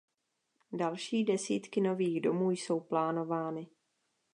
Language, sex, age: Czech, female, 19-29